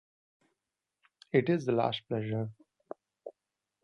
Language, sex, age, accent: English, male, 19-29, India and South Asia (India, Pakistan, Sri Lanka)